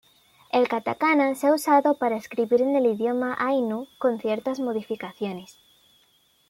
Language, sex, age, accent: Spanish, female, under 19, España: Centro-Sur peninsular (Madrid, Toledo, Castilla-La Mancha)